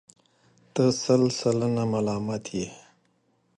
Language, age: Pashto, 40-49